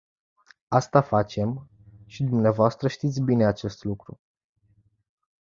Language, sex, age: Romanian, male, 19-29